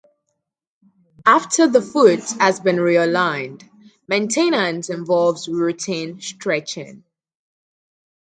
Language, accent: English, United States English